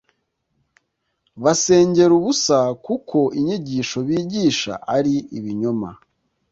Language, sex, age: Kinyarwanda, male, 50-59